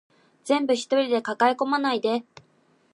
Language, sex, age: Japanese, female, 19-29